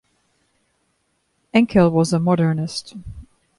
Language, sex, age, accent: English, female, 30-39, United States English